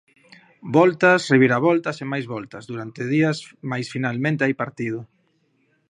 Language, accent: Galician, Normativo (estándar)